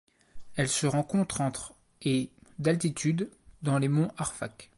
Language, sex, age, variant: French, male, 19-29, Français de métropole